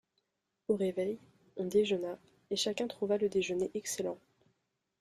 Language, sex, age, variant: French, female, under 19, Français de métropole